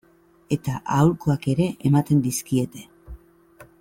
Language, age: Basque, 50-59